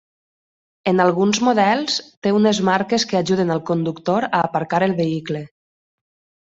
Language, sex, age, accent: Catalan, female, 30-39, valencià